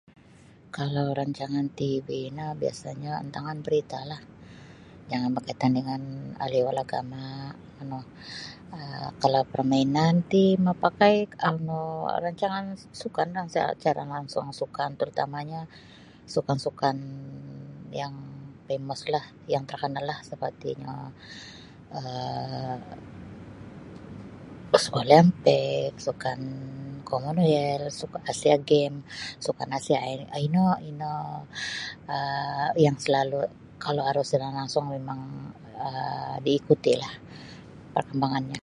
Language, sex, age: Sabah Bisaya, female, 50-59